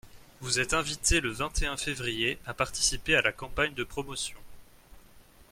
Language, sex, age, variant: French, male, 19-29, Français de métropole